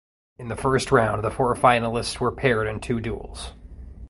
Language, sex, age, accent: English, male, 19-29, United States English